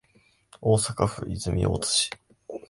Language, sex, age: Japanese, male, 19-29